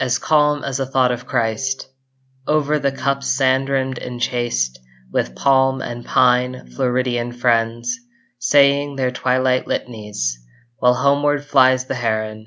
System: none